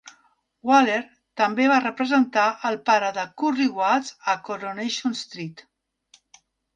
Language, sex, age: Catalan, female, 50-59